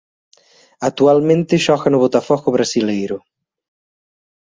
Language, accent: Galician, Atlántico (seseo e gheada)